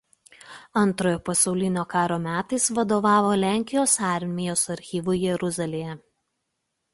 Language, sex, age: Lithuanian, female, 30-39